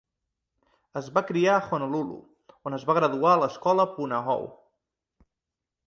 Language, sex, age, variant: Catalan, male, 19-29, Central